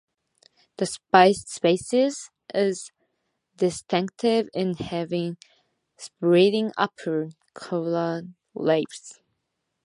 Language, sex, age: English, female, 19-29